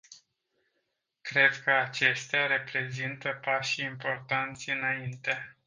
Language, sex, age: Romanian, male, 40-49